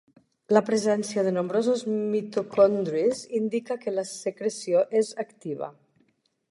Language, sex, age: Catalan, female, 60-69